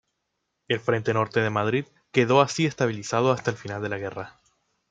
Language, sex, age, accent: Spanish, male, 19-29, Caribe: Cuba, Venezuela, Puerto Rico, República Dominicana, Panamá, Colombia caribeña, México caribeño, Costa del golfo de México